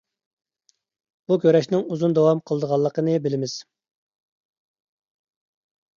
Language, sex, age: Uyghur, male, 30-39